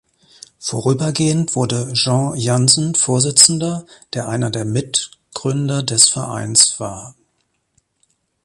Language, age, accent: German, 40-49, Deutschland Deutsch